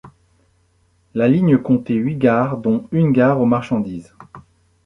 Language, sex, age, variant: French, male, 50-59, Français de métropole